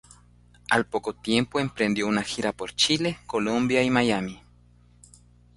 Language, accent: Spanish, América central